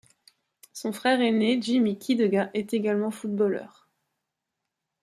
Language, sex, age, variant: French, female, 30-39, Français de métropole